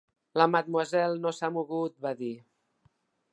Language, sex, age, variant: Catalan, female, 50-59, Nord-Occidental